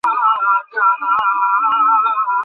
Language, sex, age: Bengali, male, 40-49